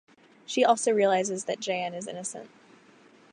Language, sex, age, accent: English, female, under 19, United States English